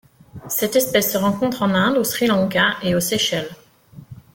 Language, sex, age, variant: French, female, 40-49, Français de métropole